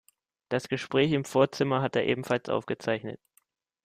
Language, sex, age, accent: German, male, 19-29, Deutschland Deutsch